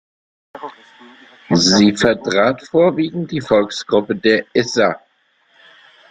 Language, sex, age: German, male, 40-49